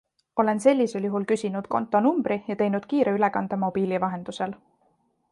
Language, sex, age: Estonian, female, 19-29